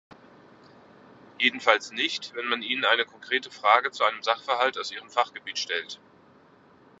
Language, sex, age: German, male, 30-39